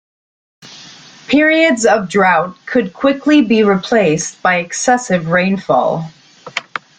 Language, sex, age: English, female, 30-39